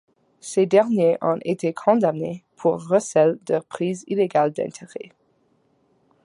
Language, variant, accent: French, Français d'Amérique du Nord, Français du Canada